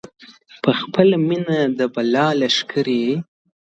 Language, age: Pashto, under 19